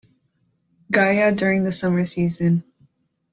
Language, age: English, under 19